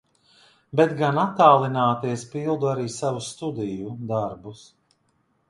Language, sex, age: Latvian, male, 40-49